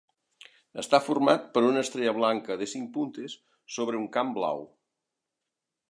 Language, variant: Catalan, Central